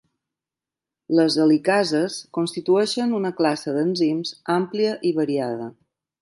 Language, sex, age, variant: Catalan, female, 50-59, Balear